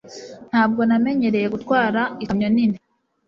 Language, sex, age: Kinyarwanda, female, 19-29